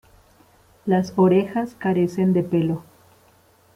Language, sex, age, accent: Spanish, female, 40-49, Andino-Pacífico: Colombia, Perú, Ecuador, oeste de Bolivia y Venezuela andina